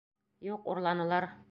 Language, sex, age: Bashkir, female, 40-49